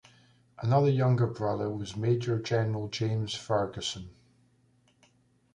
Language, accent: English, Scottish English